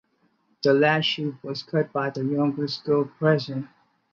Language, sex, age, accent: English, male, 19-29, England English; India and South Asia (India, Pakistan, Sri Lanka)